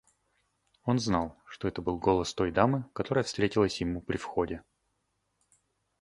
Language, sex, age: Russian, male, 30-39